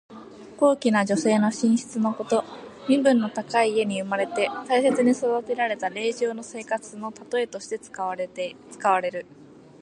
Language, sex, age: Japanese, female, 19-29